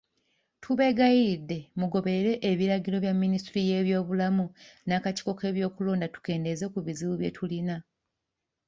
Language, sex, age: Ganda, female, 19-29